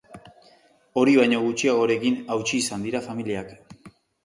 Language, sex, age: Basque, male, 40-49